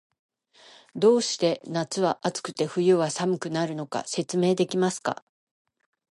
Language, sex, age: Japanese, female, 60-69